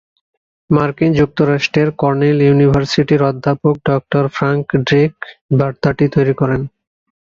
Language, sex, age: Bengali, male, 19-29